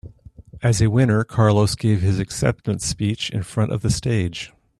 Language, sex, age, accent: English, male, 50-59, United States English